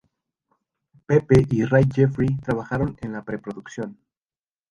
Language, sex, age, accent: Spanish, male, 19-29, México